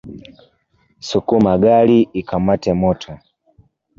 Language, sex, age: Swahili, male, 19-29